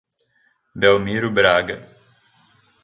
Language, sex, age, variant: Portuguese, male, 19-29, Portuguese (Brasil)